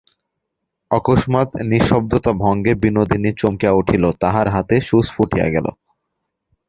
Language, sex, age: Bengali, male, 19-29